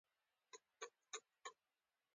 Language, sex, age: Pashto, female, 19-29